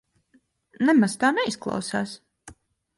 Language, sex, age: Latvian, female, 30-39